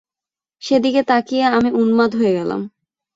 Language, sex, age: Bengali, female, 19-29